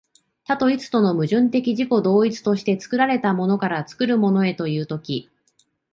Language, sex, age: Japanese, female, 30-39